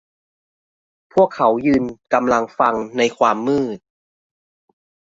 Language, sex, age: Thai, male, 30-39